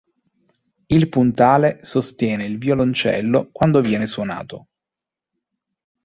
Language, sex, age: Italian, male, 30-39